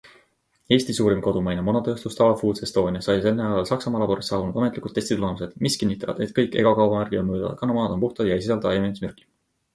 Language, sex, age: Estonian, male, 19-29